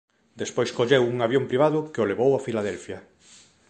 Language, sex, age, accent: Galician, male, 30-39, Normativo (estándar)